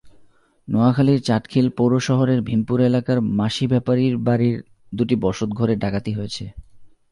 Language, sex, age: Bengali, male, 19-29